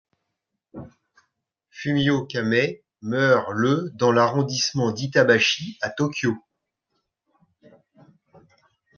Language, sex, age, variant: French, male, 40-49, Français de métropole